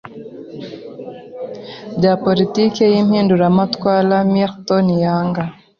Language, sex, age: Kinyarwanda, female, 30-39